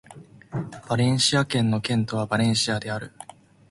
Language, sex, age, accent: Japanese, male, 19-29, 標準語